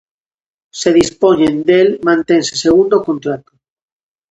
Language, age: Galician, under 19